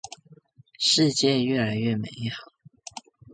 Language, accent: Chinese, 出生地：新北市